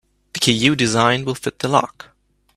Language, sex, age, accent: English, male, 19-29, United States English